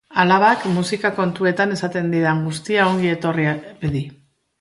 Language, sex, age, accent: Basque, female, 50-59, Mendebalekoa (Araba, Bizkaia, Gipuzkoako mendebaleko herri batzuk)